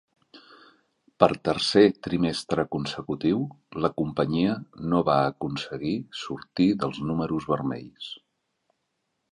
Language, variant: Catalan, Central